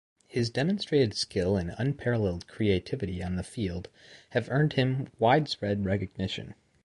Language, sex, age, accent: English, male, 19-29, United States English